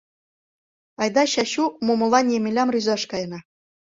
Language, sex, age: Mari, female, 30-39